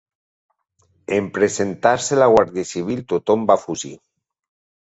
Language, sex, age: Catalan, male, 40-49